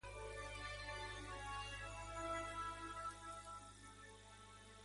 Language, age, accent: Spanish, 40-49, España: Centro-Sur peninsular (Madrid, Toledo, Castilla-La Mancha)